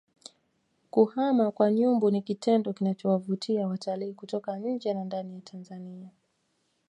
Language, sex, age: Swahili, female, 19-29